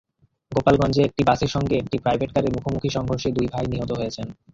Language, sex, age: Bengali, male, 19-29